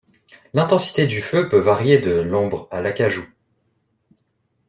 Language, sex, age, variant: French, male, 19-29, Français de métropole